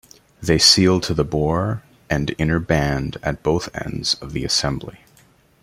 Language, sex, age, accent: English, male, 30-39, Canadian English